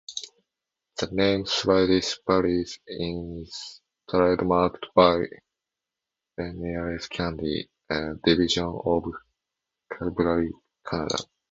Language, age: English, under 19